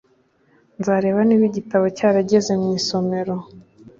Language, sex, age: Kinyarwanda, female, 19-29